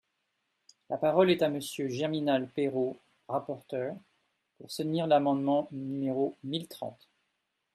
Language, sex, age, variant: French, male, 40-49, Français de métropole